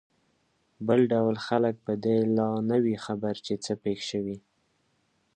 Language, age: Pashto, 19-29